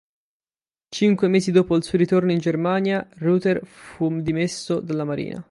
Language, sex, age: Italian, male, 19-29